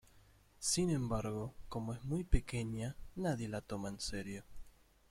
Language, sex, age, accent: Spanish, male, under 19, Rioplatense: Argentina, Uruguay, este de Bolivia, Paraguay